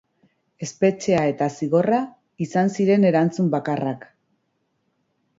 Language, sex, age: Basque, female, 40-49